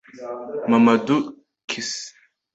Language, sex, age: Kinyarwanda, male, under 19